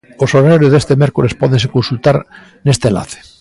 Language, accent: Galician, Oriental (común en zona oriental)